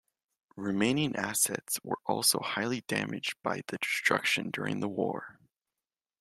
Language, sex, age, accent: English, male, 19-29, United States English